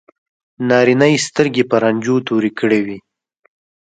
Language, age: Pashto, 19-29